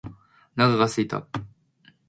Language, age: Japanese, 19-29